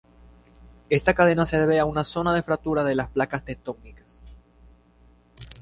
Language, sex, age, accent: Spanish, male, 19-29, Caribe: Cuba, Venezuela, Puerto Rico, República Dominicana, Panamá, Colombia caribeña, México caribeño, Costa del golfo de México